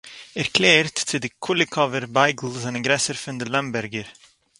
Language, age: Yiddish, under 19